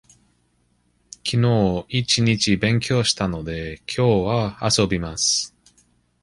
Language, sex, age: Japanese, male, 40-49